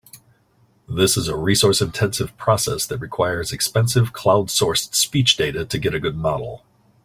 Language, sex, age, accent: English, male, 40-49, United States English